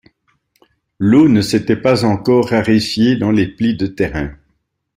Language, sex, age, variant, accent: French, male, 70-79, Français d'Europe, Français de Belgique